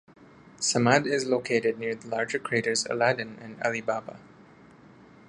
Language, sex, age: English, male, 30-39